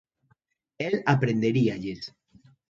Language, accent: Galician, Central (gheada)